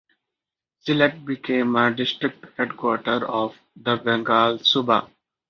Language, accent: English, India and South Asia (India, Pakistan, Sri Lanka)